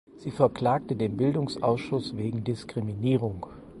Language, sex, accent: German, male, Deutschland Deutsch